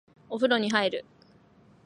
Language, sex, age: Japanese, female, under 19